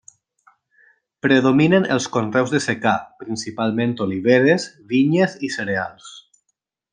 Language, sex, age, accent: Catalan, male, 19-29, valencià